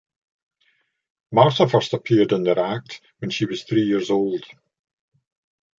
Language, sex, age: English, male, 60-69